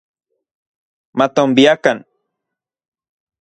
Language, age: Central Puebla Nahuatl, 30-39